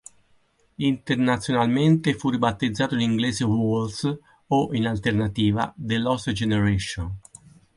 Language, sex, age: Italian, male, 50-59